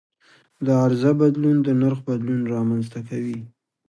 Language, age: Pashto, 30-39